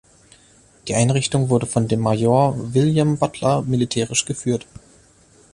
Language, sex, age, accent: German, male, 19-29, Deutschland Deutsch